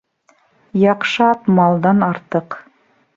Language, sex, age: Bashkir, female, 40-49